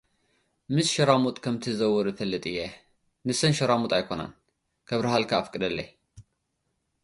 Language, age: Tigrinya, 19-29